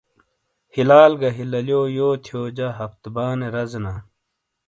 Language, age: Shina, 30-39